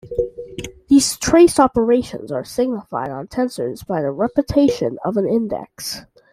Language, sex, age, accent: English, male, under 19, United States English